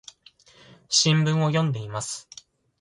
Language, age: Japanese, 19-29